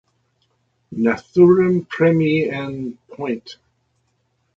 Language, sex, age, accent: English, male, 70-79, United States English